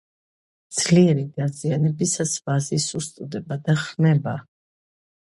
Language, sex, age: Georgian, female, 50-59